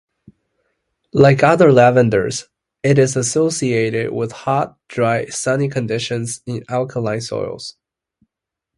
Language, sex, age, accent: English, male, 19-29, United States English